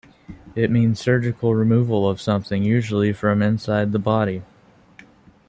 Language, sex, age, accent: English, male, 19-29, United States English